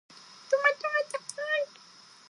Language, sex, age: Japanese, female, 19-29